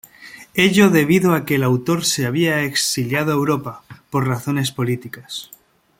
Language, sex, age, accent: Spanish, male, 19-29, España: Norte peninsular (Asturias, Castilla y León, Cantabria, País Vasco, Navarra, Aragón, La Rioja, Guadalajara, Cuenca)